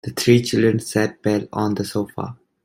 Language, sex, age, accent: English, male, 19-29, India and South Asia (India, Pakistan, Sri Lanka)